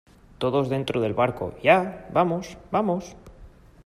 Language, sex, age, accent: Spanish, male, 19-29, España: Centro-Sur peninsular (Madrid, Toledo, Castilla-La Mancha)